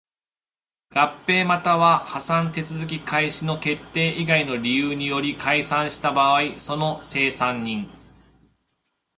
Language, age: Japanese, 40-49